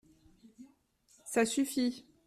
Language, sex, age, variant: French, female, 19-29, Français de métropole